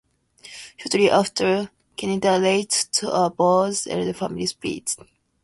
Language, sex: English, female